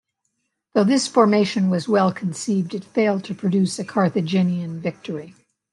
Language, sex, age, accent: English, female, 70-79, United States English